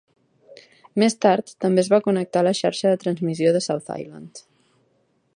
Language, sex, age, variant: Catalan, female, 30-39, Balear